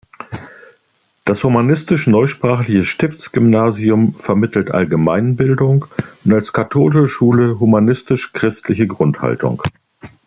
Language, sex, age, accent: German, male, 60-69, Deutschland Deutsch